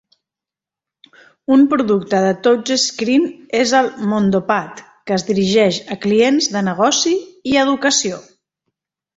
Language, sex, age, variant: Catalan, female, 30-39, Central